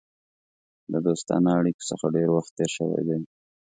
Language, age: Pashto, 19-29